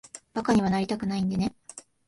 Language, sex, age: Japanese, female, 19-29